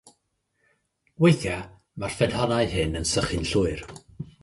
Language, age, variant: Welsh, 60-69, North-Eastern Welsh